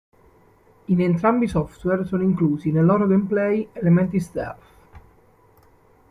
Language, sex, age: Italian, male, 19-29